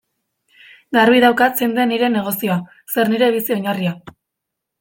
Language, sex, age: Basque, female, 19-29